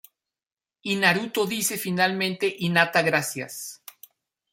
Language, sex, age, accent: Spanish, male, 50-59, México